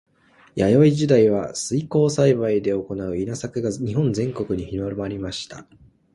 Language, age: Japanese, 19-29